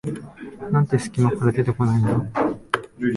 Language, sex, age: Japanese, male, 19-29